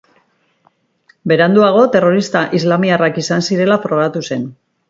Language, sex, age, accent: Basque, female, 50-59, Mendebalekoa (Araba, Bizkaia, Gipuzkoako mendebaleko herri batzuk)